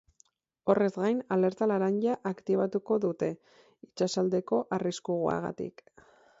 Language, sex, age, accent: Basque, female, 19-29, Erdialdekoa edo Nafarra (Gipuzkoa, Nafarroa)